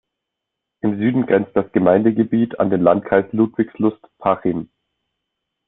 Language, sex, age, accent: German, male, 19-29, Deutschland Deutsch